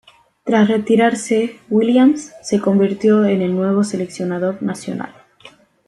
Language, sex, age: Spanish, female, 19-29